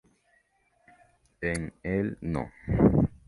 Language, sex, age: Spanish, male, under 19